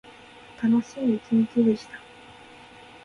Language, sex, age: Japanese, female, 19-29